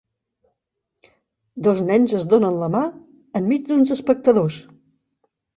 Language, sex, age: Catalan, female, 50-59